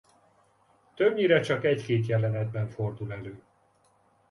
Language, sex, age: Hungarian, male, 40-49